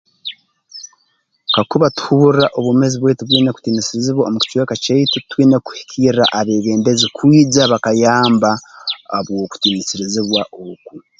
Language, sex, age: Tooro, male, 40-49